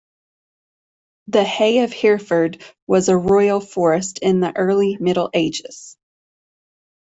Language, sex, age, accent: English, female, 30-39, United States English